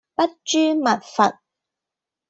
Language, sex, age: Cantonese, female, 19-29